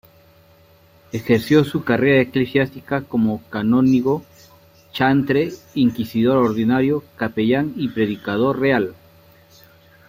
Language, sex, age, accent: Spanish, male, 40-49, Andino-Pacífico: Colombia, Perú, Ecuador, oeste de Bolivia y Venezuela andina